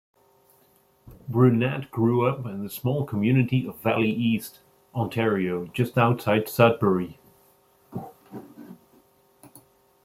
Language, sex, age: English, male, 30-39